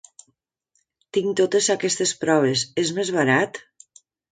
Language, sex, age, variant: Catalan, female, 50-59, Nord-Occidental